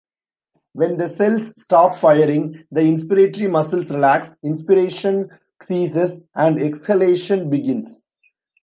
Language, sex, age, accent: English, male, 19-29, India and South Asia (India, Pakistan, Sri Lanka)